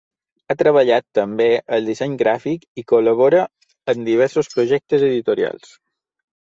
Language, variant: Catalan, Balear